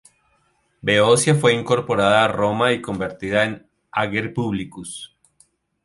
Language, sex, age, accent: Spanish, male, 40-49, Andino-Pacífico: Colombia, Perú, Ecuador, oeste de Bolivia y Venezuela andina